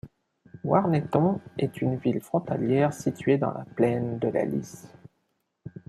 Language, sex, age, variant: French, male, 40-49, Français de métropole